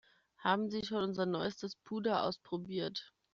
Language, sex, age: German, female, 19-29